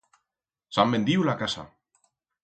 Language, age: Aragonese, 30-39